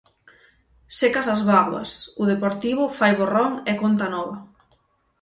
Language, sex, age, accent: Galician, female, 19-29, Oriental (común en zona oriental); Normativo (estándar)